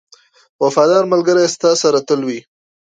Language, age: Pashto, 19-29